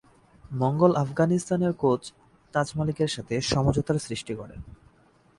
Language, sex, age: Bengali, male, 19-29